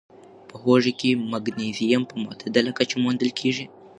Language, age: Pashto, under 19